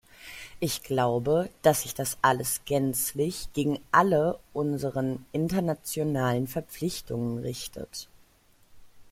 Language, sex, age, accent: German, female, 30-39, Deutschland Deutsch